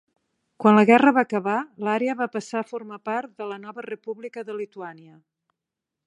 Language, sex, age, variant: Catalan, female, 50-59, Nord-Occidental